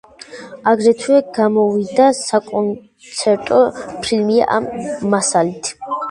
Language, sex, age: Georgian, female, 19-29